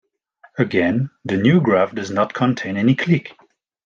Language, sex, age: English, male, 30-39